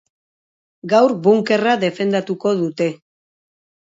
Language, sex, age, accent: Basque, female, 40-49, Mendebalekoa (Araba, Bizkaia, Gipuzkoako mendebaleko herri batzuk)